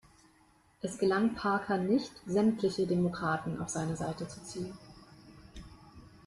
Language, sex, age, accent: German, female, 19-29, Deutschland Deutsch